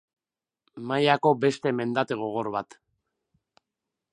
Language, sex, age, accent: Basque, male, 19-29, Erdialdekoa edo Nafarra (Gipuzkoa, Nafarroa)